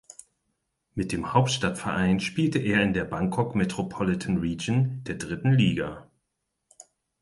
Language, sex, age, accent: German, male, 40-49, Deutschland Deutsch; Hochdeutsch